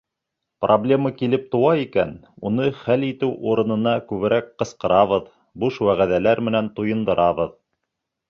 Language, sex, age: Bashkir, male, 30-39